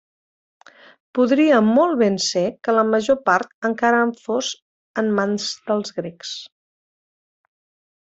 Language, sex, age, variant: Catalan, female, 50-59, Central